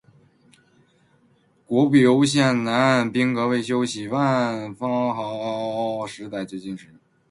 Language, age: Chinese, 30-39